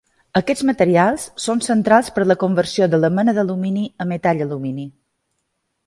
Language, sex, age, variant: Catalan, female, 40-49, Balear